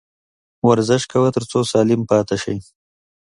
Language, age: Pashto, 30-39